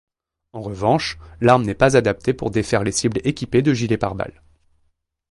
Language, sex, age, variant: French, male, 30-39, Français de métropole